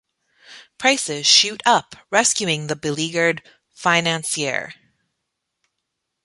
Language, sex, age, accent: English, female, 30-39, Canadian English